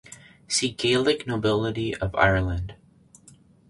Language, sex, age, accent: English, male, under 19, Canadian English